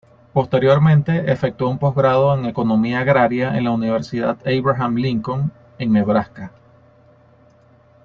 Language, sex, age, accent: Spanish, male, 30-39, Andino-Pacífico: Colombia, Perú, Ecuador, oeste de Bolivia y Venezuela andina